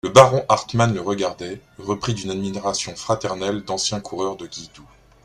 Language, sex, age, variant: French, male, 40-49, Français de métropole